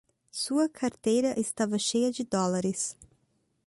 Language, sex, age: Portuguese, female, 30-39